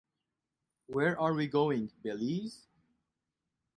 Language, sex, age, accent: English, male, 19-29, United States English